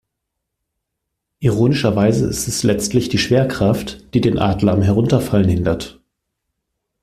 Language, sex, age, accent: German, male, 30-39, Deutschland Deutsch